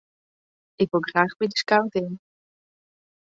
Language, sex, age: Western Frisian, female, under 19